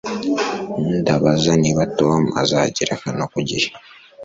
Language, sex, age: Kinyarwanda, male, 19-29